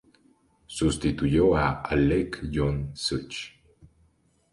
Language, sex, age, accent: Spanish, male, 19-29, Andino-Pacífico: Colombia, Perú, Ecuador, oeste de Bolivia y Venezuela andina